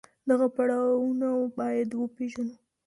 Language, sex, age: Pashto, female, under 19